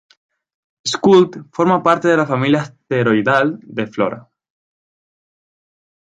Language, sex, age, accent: Spanish, male, 19-29, España: Islas Canarias